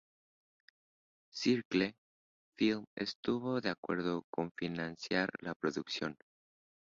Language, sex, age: Spanish, male, 19-29